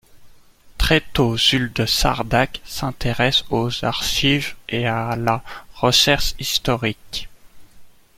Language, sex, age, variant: French, male, 19-29, Français de métropole